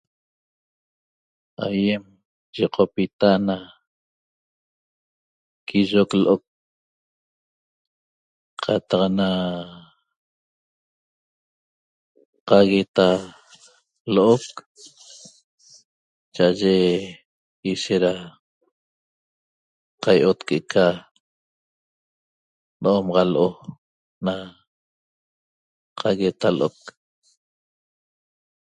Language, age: Toba, 60-69